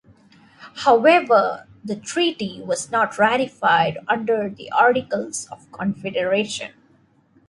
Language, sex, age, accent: English, female, 40-49, India and South Asia (India, Pakistan, Sri Lanka)